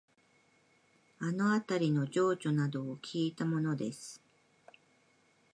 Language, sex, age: Japanese, female, 50-59